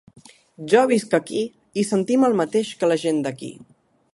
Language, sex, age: Catalan, male, 19-29